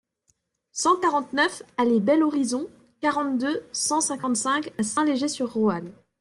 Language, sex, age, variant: French, female, 19-29, Français de métropole